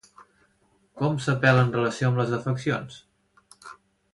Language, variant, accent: Catalan, Central, central; septentrional